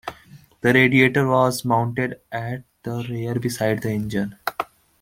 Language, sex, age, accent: English, male, 19-29, India and South Asia (India, Pakistan, Sri Lanka)